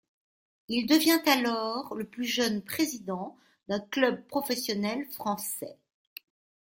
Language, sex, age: French, female, 60-69